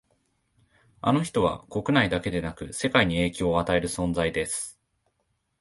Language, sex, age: Japanese, male, 19-29